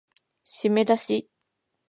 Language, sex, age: Japanese, female, 19-29